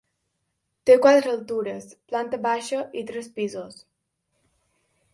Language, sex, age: Catalan, female, under 19